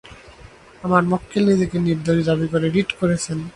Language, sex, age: Bengali, male, 19-29